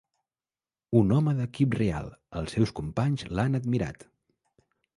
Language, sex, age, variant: Catalan, male, 40-49, Central